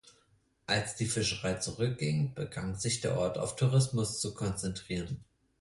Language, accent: German, Deutschland Deutsch